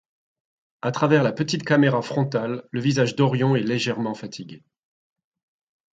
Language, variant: French, Français de métropole